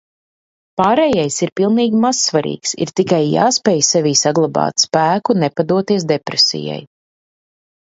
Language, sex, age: Latvian, female, 40-49